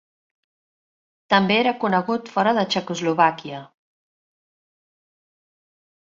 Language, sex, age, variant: Catalan, female, 40-49, Central